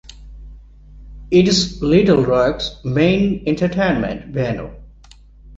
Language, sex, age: English, male, 30-39